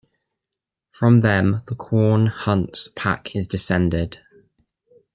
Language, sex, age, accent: English, male, 19-29, England English